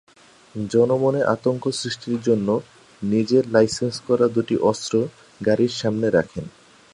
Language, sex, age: Bengali, male, 19-29